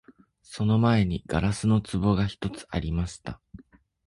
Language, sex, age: Japanese, male, 19-29